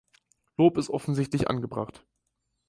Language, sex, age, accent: German, male, 19-29, Deutschland Deutsch